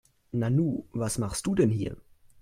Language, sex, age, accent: German, male, under 19, Deutschland Deutsch